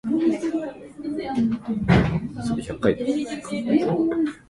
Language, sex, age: Japanese, male, under 19